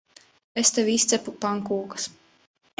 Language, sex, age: Latvian, female, under 19